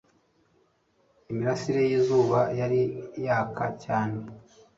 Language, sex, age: Kinyarwanda, male, 40-49